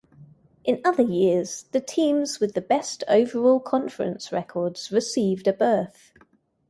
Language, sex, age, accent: English, female, 30-39, England English